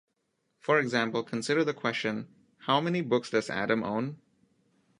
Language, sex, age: English, male, 19-29